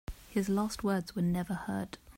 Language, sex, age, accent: English, female, 30-39, England English